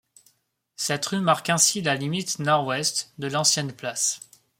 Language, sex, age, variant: French, male, 19-29, Français de métropole